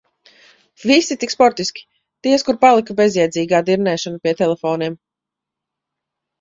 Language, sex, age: Latvian, female, 30-39